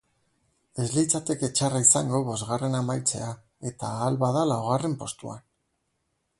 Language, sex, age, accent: Basque, male, 40-49, Batua